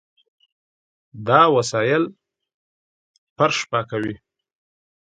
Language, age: Pashto, 30-39